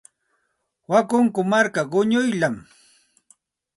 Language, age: Santa Ana de Tusi Pasco Quechua, 40-49